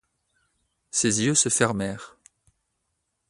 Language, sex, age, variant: French, male, 30-39, Français de métropole